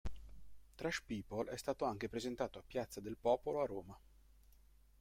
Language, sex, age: Italian, male, 40-49